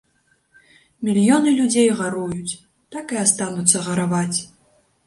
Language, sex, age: Belarusian, female, 19-29